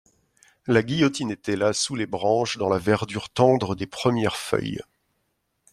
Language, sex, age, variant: French, male, 50-59, Français de métropole